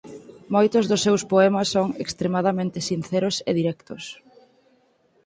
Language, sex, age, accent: Galician, female, 19-29, Normativo (estándar)